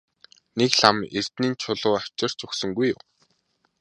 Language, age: Mongolian, 19-29